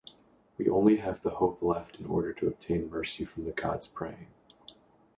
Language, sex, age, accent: English, male, 19-29, United States English